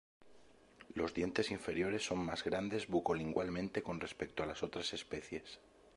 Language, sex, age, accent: Spanish, male, 30-39, España: Sur peninsular (Andalucia, Extremadura, Murcia)